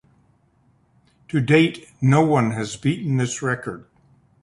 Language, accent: English, United States English